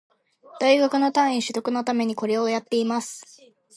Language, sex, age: Japanese, female, under 19